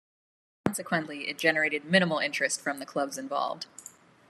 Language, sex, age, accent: English, female, 19-29, United States English